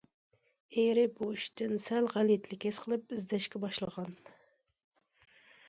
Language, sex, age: Uyghur, female, 30-39